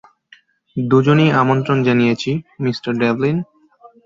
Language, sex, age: Bengali, male, 19-29